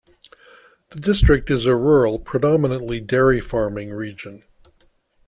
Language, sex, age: English, male, 60-69